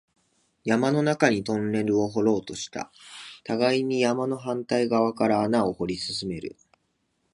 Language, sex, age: Japanese, male, 19-29